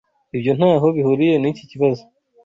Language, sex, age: Kinyarwanda, male, 19-29